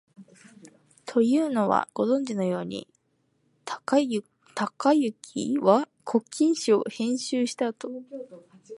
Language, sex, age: Japanese, female, 19-29